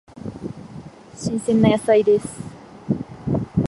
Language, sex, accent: Japanese, female, 標準語